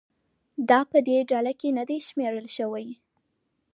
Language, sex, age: Pashto, female, under 19